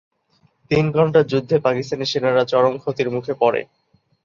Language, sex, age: Bengali, male, 19-29